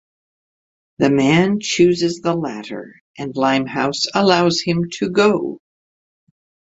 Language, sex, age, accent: English, female, 60-69, United States English